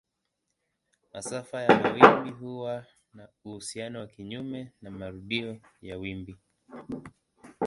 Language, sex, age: Swahili, female, 19-29